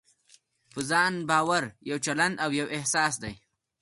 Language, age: Pashto, under 19